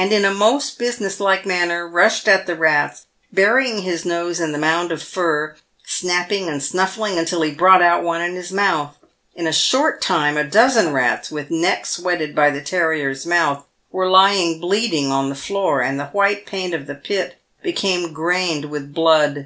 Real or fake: real